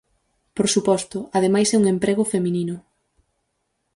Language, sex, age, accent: Galician, female, 19-29, Oriental (común en zona oriental)